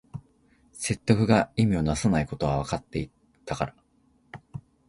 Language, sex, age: Japanese, male, 19-29